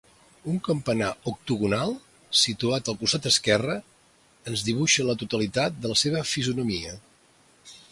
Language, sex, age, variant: Catalan, male, 60-69, Central